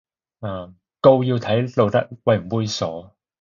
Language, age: Cantonese, 30-39